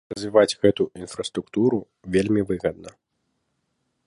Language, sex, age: Belarusian, male, 19-29